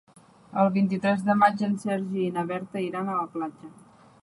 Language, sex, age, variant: Catalan, female, 30-39, Central